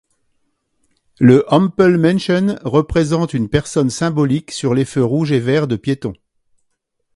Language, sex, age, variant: French, male, 60-69, Français de métropole